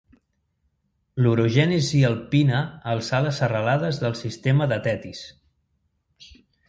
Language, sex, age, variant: Catalan, male, 40-49, Central